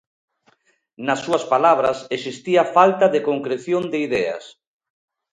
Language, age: Galician, 40-49